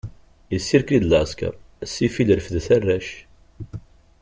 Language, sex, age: Kabyle, male, 40-49